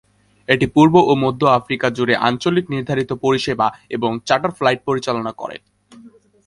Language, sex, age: Bengali, male, 19-29